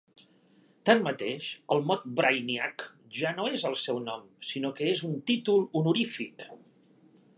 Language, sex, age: Catalan, male, 50-59